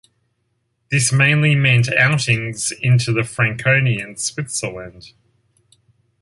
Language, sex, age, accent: English, male, 30-39, Australian English